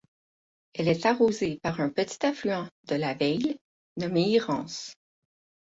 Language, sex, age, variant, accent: French, female, 30-39, Français d'Amérique du Nord, Français du Canada